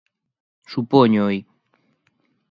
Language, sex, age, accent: Galician, male, 30-39, Normativo (estándar)